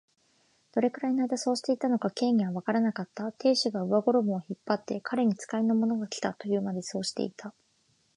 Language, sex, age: Japanese, female, 19-29